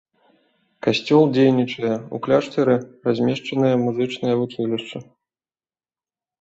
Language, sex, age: Belarusian, male, 30-39